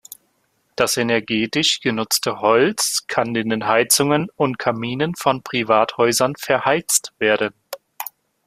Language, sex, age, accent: German, male, 19-29, Deutschland Deutsch